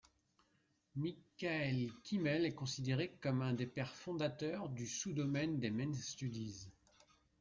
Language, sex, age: French, male, 40-49